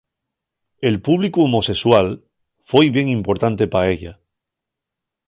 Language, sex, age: Asturian, male, 40-49